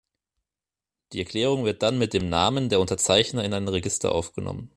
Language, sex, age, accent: German, male, 30-39, Deutschland Deutsch